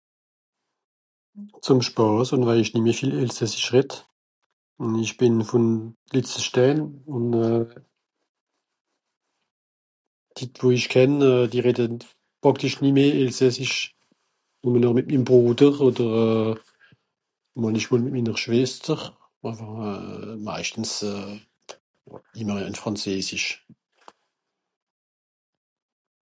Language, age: Swiss German, 60-69